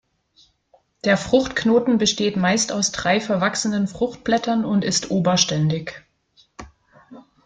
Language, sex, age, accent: German, female, 19-29, Deutschland Deutsch